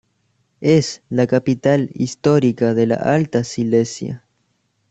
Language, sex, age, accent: Spanish, male, under 19, Rioplatense: Argentina, Uruguay, este de Bolivia, Paraguay